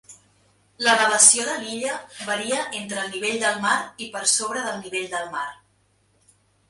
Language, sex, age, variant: Catalan, female, 30-39, Central